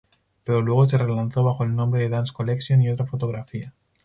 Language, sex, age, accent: Spanish, male, 19-29, España: Centro-Sur peninsular (Madrid, Toledo, Castilla-La Mancha)